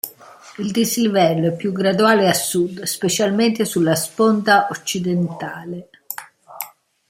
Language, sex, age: Italian, female, 60-69